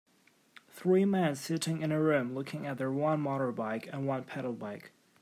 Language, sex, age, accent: English, male, under 19, United States English